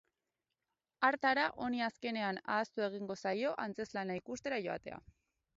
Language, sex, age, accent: Basque, female, 19-29, Mendebalekoa (Araba, Bizkaia, Gipuzkoako mendebaleko herri batzuk)